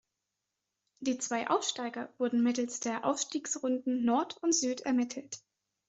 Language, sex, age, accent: German, female, 19-29, Deutschland Deutsch